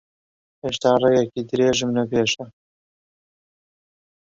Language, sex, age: Central Kurdish, male, 30-39